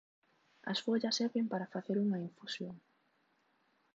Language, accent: Galician, Normativo (estándar)